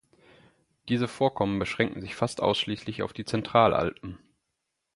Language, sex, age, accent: German, male, 30-39, Deutschland Deutsch